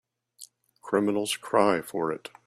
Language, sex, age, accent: English, male, 60-69, United States English